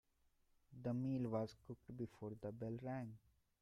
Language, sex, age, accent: English, male, 19-29, India and South Asia (India, Pakistan, Sri Lanka)